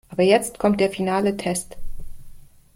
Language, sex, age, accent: German, female, 50-59, Deutschland Deutsch